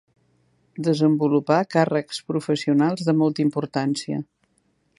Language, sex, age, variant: Catalan, female, 60-69, Central